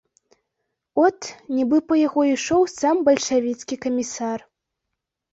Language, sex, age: Belarusian, female, under 19